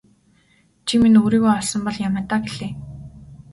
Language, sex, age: Mongolian, female, 19-29